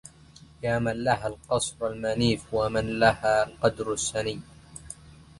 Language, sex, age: Arabic, male, 19-29